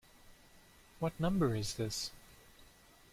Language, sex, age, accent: English, male, 19-29, Southern African (South Africa, Zimbabwe, Namibia)